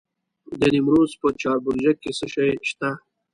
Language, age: Pashto, 19-29